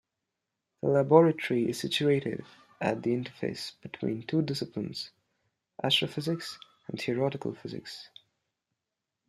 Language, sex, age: English, male, under 19